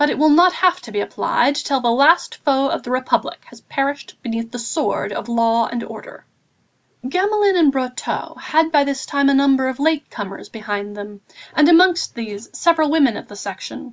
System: none